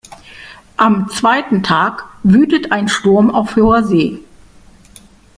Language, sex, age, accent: German, female, 50-59, Deutschland Deutsch